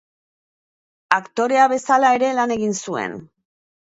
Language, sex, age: Basque, female, 50-59